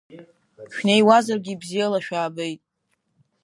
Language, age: Abkhazian, 30-39